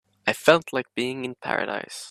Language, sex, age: English, male, under 19